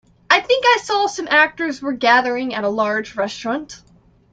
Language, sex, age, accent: English, female, 19-29, United States English